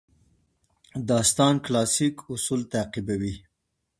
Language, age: Pashto, 30-39